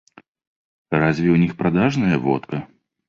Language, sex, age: Russian, male, 19-29